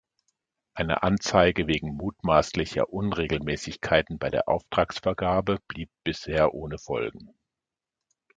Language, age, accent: German, 50-59, Deutschland Deutsch